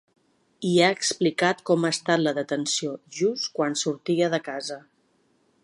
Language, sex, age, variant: Catalan, female, 50-59, Central